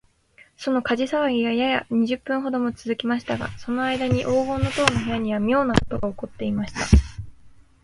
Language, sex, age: Japanese, female, 19-29